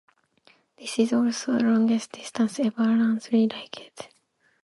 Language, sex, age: English, female, 19-29